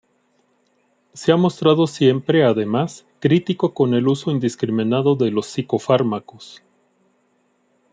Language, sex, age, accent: Spanish, male, 40-49, México